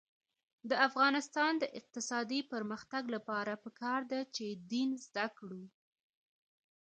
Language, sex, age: Pashto, female, 30-39